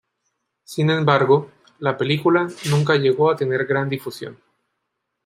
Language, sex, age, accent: Spanish, male, 30-39, Caribe: Cuba, Venezuela, Puerto Rico, República Dominicana, Panamá, Colombia caribeña, México caribeño, Costa del golfo de México